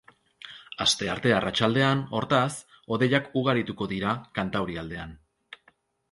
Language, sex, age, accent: Basque, male, 30-39, Erdialdekoa edo Nafarra (Gipuzkoa, Nafarroa)